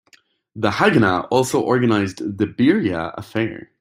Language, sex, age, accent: English, male, 19-29, Irish English